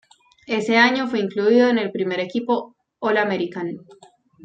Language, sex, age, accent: Spanish, female, 30-39, Andino-Pacífico: Colombia, Perú, Ecuador, oeste de Bolivia y Venezuela andina